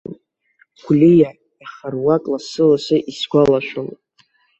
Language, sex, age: Abkhazian, male, under 19